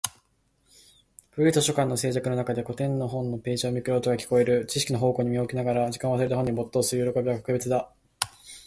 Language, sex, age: Japanese, male, 19-29